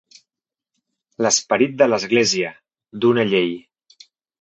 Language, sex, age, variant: Catalan, male, 40-49, Central